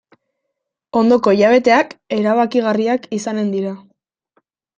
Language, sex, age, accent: Basque, female, 19-29, Mendebalekoa (Araba, Bizkaia, Gipuzkoako mendebaleko herri batzuk)